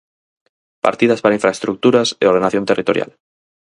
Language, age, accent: Galician, 19-29, Normativo (estándar)